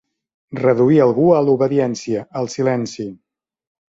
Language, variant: Catalan, Central